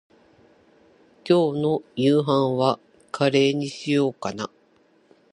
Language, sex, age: Japanese, female, 40-49